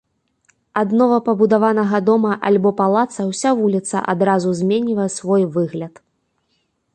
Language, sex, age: Belarusian, female, 19-29